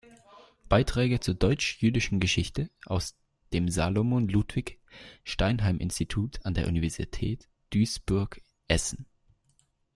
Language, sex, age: German, male, under 19